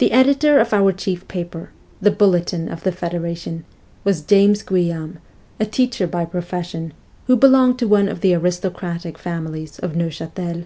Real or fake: real